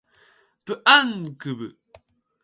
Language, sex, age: Japanese, male, 19-29